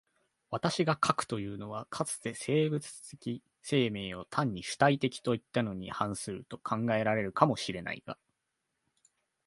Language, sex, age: Japanese, male, 19-29